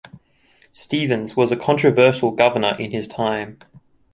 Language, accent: English, Australian English